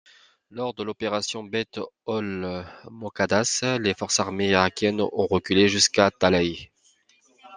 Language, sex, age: French, male, 30-39